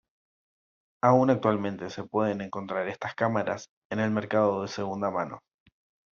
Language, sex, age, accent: Spanish, male, 19-29, Rioplatense: Argentina, Uruguay, este de Bolivia, Paraguay